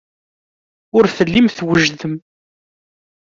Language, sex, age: Kabyle, male, 19-29